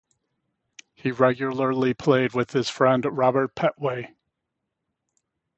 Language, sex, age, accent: English, male, 60-69, United States English